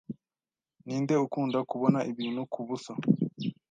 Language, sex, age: Kinyarwanda, male, 19-29